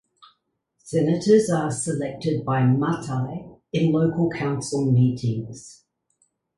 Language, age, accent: English, 60-69, Australian English